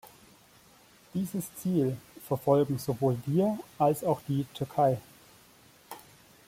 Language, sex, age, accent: German, male, 30-39, Deutschland Deutsch